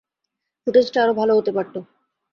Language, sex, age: Bengali, female, 19-29